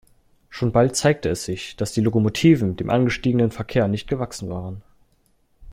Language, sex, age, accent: German, male, under 19, Deutschland Deutsch